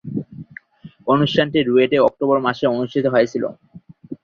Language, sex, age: Bengali, male, 19-29